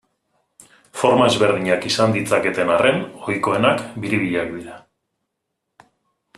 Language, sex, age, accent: Basque, male, 40-49, Mendebalekoa (Araba, Bizkaia, Gipuzkoako mendebaleko herri batzuk)